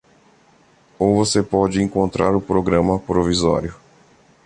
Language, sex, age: Portuguese, male, 30-39